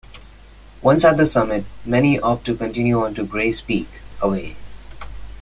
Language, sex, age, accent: English, male, under 19, India and South Asia (India, Pakistan, Sri Lanka)